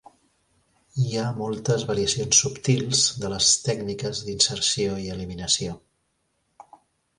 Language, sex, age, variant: Catalan, male, 40-49, Central